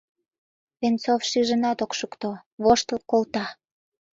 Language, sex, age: Mari, female, 19-29